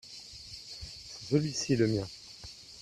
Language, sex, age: French, male, 30-39